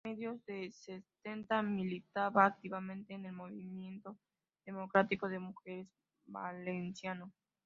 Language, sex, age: Spanish, female, 19-29